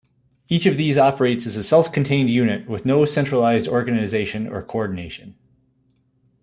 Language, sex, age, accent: English, male, 30-39, United States English